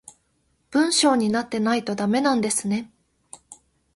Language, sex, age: Japanese, female, 19-29